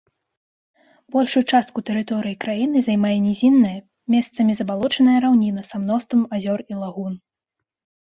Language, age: Belarusian, 19-29